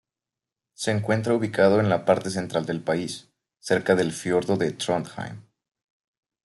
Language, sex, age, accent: Spanish, male, 19-29, México